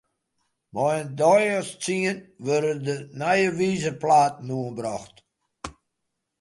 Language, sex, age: Western Frisian, male, 60-69